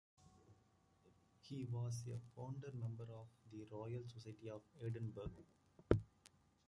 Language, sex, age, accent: English, male, 19-29, United States English